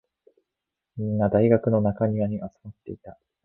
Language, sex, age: Japanese, male, 19-29